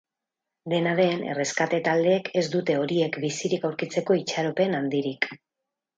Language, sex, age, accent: Basque, female, 50-59, Mendebalekoa (Araba, Bizkaia, Gipuzkoako mendebaleko herri batzuk)